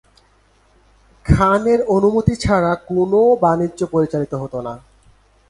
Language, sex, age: Bengali, male, 19-29